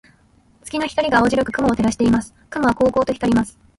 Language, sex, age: Japanese, female, 19-29